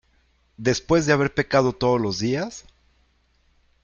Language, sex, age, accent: Spanish, male, 30-39, México